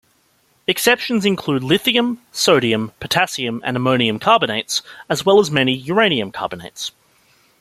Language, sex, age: English, male, 19-29